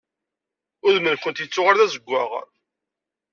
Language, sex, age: Kabyle, male, 40-49